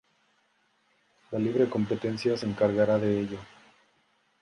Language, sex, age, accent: Spanish, male, 40-49, México